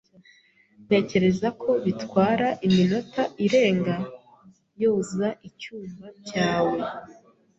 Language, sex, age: Kinyarwanda, female, 19-29